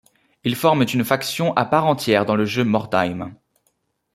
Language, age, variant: French, 19-29, Français de métropole